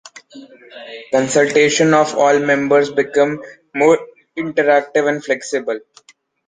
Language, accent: English, India and South Asia (India, Pakistan, Sri Lanka)